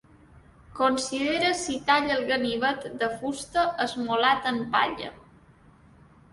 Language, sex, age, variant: Catalan, female, 19-29, Balear